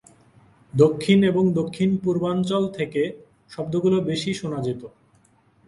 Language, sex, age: Bengali, male, 19-29